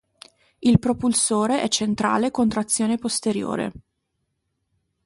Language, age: Italian, 19-29